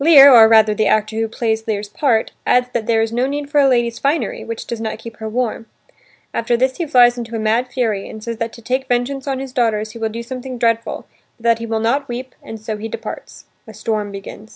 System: none